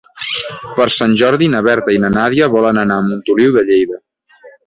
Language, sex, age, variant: Catalan, male, 19-29, Central